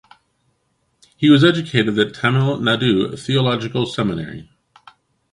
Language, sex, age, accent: English, male, 50-59, Canadian English